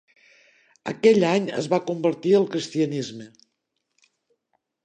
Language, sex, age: Catalan, female, 60-69